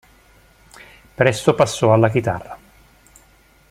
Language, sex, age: Italian, male, 40-49